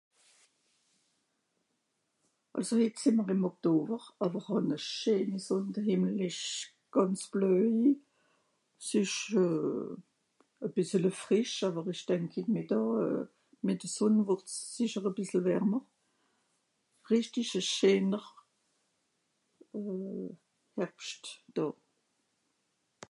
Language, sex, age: Swiss German, female, 60-69